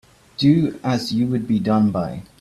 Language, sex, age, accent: English, male, 19-29, Scottish English